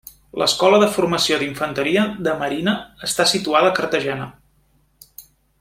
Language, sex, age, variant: Catalan, male, 30-39, Central